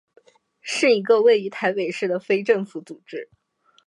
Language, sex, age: Chinese, female, 19-29